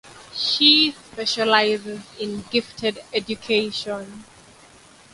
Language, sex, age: English, female, 19-29